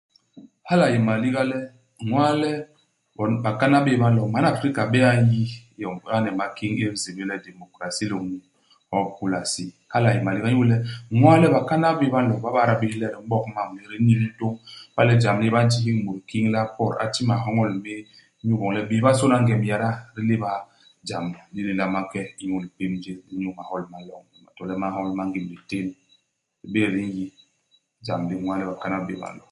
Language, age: Basaa, 40-49